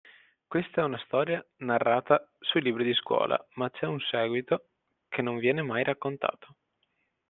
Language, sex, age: Italian, male, 19-29